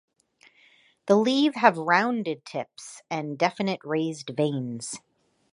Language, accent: English, United States English